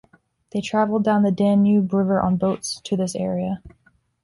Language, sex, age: English, female, 19-29